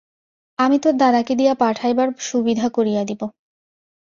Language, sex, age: Bengali, female, 19-29